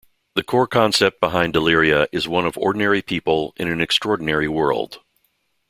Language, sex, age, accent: English, male, 60-69, United States English